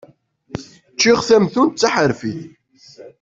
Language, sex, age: Kabyle, male, 19-29